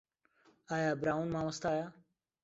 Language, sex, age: Central Kurdish, male, 19-29